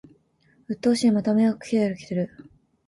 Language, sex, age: Japanese, female, 19-29